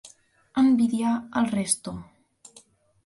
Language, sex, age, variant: Catalan, female, under 19, Central